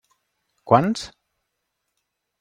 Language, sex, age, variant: Catalan, male, 30-39, Central